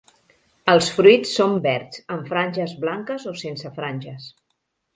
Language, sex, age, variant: Catalan, female, 50-59, Central